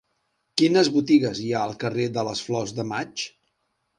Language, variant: Catalan, Central